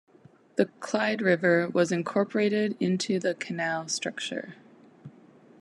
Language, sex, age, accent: English, female, 30-39, United States English